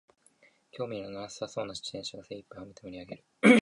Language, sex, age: Japanese, male, 19-29